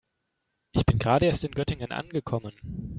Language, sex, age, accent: German, male, 19-29, Deutschland Deutsch